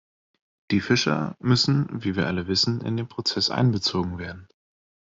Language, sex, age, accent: German, male, 19-29, Deutschland Deutsch